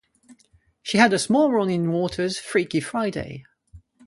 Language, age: English, 19-29